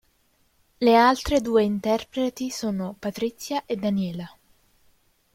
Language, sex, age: Italian, female, 19-29